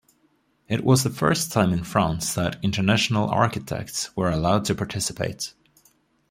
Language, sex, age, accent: English, male, 30-39, United States English